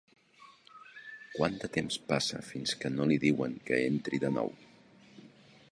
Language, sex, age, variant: Catalan, male, 60-69, Central